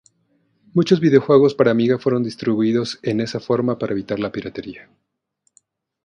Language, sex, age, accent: Spanish, male, 40-49, México